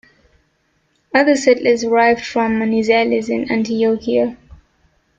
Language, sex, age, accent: English, female, 19-29, United States English